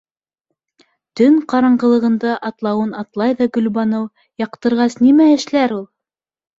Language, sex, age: Bashkir, female, 19-29